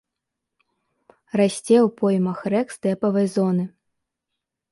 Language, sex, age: Belarusian, female, 19-29